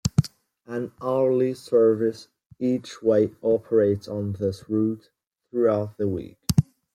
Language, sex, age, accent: English, male, under 19, England English